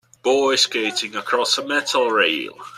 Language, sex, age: English, male, 19-29